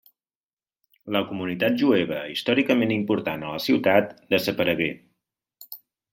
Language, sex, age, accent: Catalan, male, 40-49, valencià